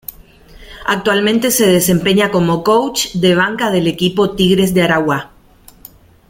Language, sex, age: Spanish, female, 40-49